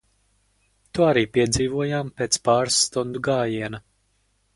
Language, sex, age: Latvian, male, under 19